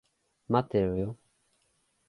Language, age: Japanese, 19-29